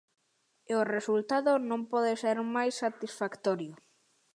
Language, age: Galician, under 19